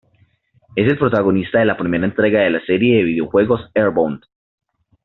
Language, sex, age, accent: Spanish, male, 19-29, Andino-Pacífico: Colombia, Perú, Ecuador, oeste de Bolivia y Venezuela andina